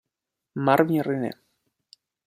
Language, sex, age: Italian, male, 19-29